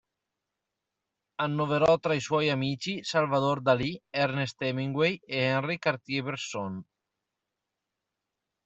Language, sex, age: Italian, male, 30-39